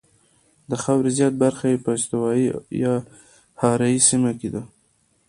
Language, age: Pashto, 19-29